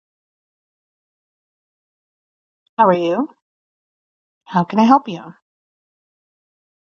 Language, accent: English, United States English